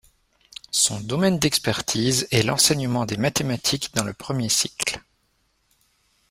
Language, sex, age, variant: French, male, 30-39, Français de métropole